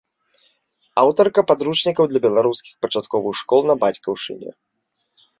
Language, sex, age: Belarusian, male, 19-29